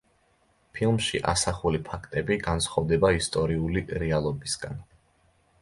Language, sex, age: Georgian, male, 19-29